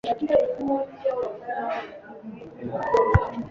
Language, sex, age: Kinyarwanda, female, 40-49